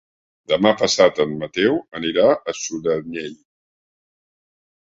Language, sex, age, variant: Catalan, male, 60-69, Central